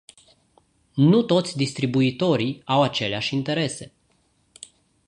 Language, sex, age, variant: Romanian, male, 40-49, Romanian-Romania